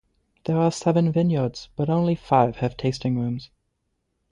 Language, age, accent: English, 19-29, Canadian English